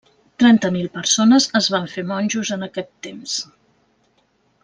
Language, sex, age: Catalan, female, 40-49